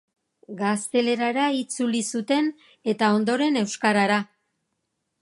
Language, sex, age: Basque, female, 60-69